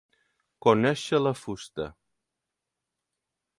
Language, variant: Catalan, Balear